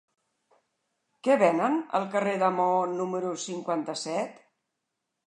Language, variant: Catalan, Central